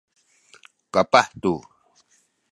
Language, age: Sakizaya, 60-69